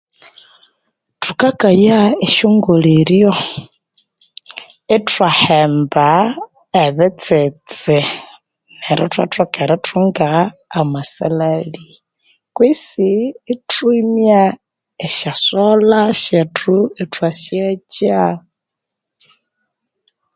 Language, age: Konzo, 19-29